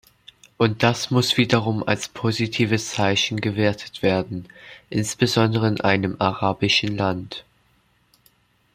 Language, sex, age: German, male, under 19